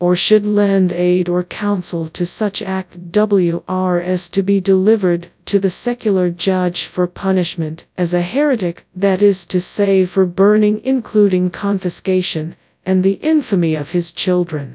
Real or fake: fake